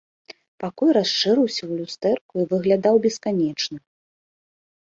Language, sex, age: Belarusian, female, 30-39